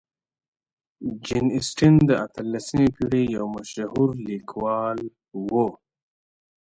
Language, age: Pashto, 30-39